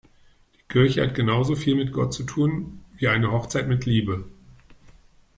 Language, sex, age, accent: German, male, 40-49, Deutschland Deutsch